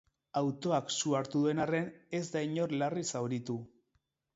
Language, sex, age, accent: Basque, male, 40-49, Erdialdekoa edo Nafarra (Gipuzkoa, Nafarroa)